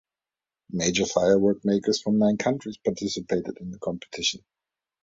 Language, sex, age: English, male, 30-39